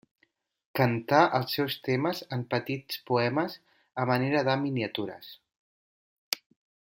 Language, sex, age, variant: Catalan, male, 30-39, Central